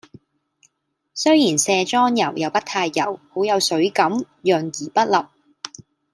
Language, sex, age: Cantonese, female, 19-29